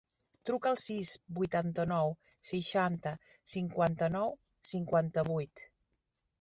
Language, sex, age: Catalan, female, 50-59